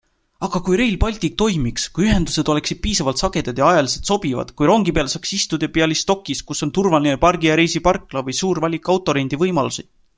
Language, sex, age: Estonian, male, 19-29